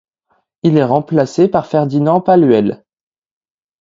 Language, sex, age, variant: French, male, under 19, Français de métropole